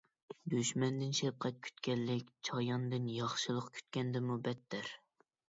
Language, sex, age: Uyghur, male, 19-29